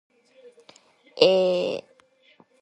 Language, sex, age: Chinese, female, 19-29